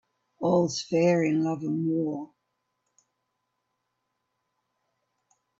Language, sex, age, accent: English, female, 70-79, Australian English